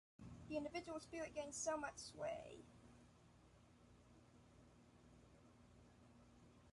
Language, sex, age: English, male, under 19